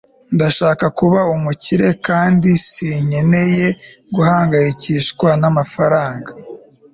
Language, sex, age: Kinyarwanda, male, 19-29